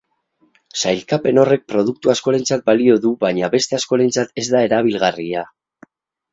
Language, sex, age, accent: Basque, male, 40-49, Mendebalekoa (Araba, Bizkaia, Gipuzkoako mendebaleko herri batzuk)